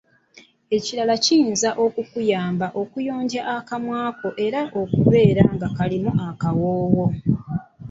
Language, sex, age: Ganda, female, 30-39